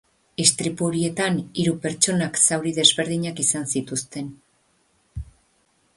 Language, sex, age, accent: Basque, female, 50-59, Mendebalekoa (Araba, Bizkaia, Gipuzkoako mendebaleko herri batzuk)